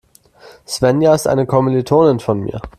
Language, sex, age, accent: German, male, 19-29, Deutschland Deutsch